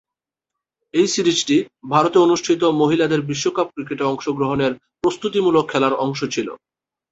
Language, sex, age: Bengali, male, 19-29